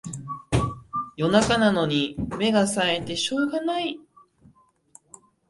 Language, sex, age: Japanese, male, 19-29